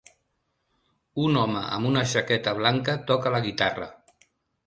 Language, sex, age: Catalan, male, 50-59